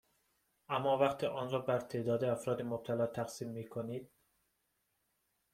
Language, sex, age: Persian, male, 19-29